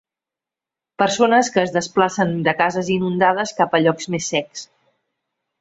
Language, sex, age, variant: Catalan, female, 40-49, Central